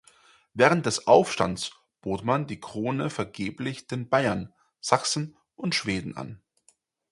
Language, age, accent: German, 19-29, Österreichisches Deutsch